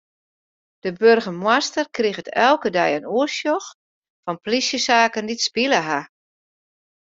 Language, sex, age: Western Frisian, female, 50-59